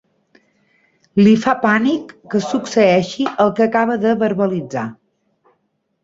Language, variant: Catalan, Central